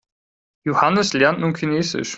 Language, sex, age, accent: German, male, 19-29, Österreichisches Deutsch